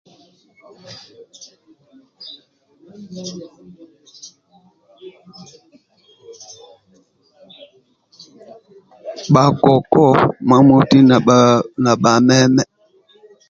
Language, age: Amba (Uganda), 50-59